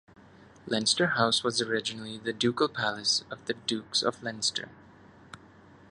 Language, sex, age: English, male, 30-39